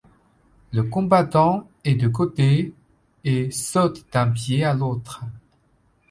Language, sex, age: French, male, 19-29